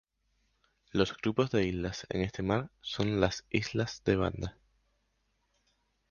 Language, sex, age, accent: Spanish, male, 19-29, España: Islas Canarias